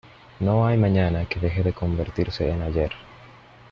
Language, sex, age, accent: Spanish, male, 30-39, Caribe: Cuba, Venezuela, Puerto Rico, República Dominicana, Panamá, Colombia caribeña, México caribeño, Costa del golfo de México